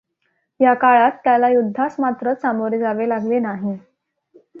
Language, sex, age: Marathi, female, under 19